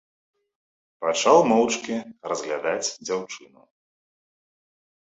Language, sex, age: Belarusian, male, 30-39